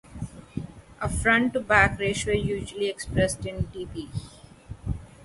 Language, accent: English, India and South Asia (India, Pakistan, Sri Lanka)